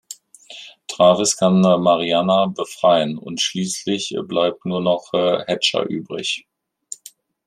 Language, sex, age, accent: German, male, 50-59, Deutschland Deutsch